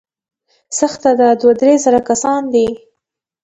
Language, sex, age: Pashto, female, under 19